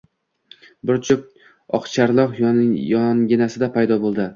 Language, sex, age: Uzbek, male, under 19